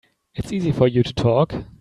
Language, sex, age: English, male, 19-29